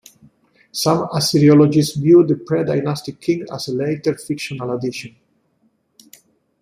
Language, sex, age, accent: English, male, 60-69, United States English